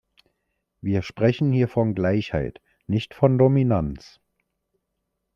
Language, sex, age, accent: German, male, 40-49, Deutschland Deutsch